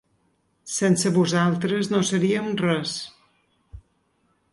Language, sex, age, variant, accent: Catalan, female, 50-59, Balear, menorquí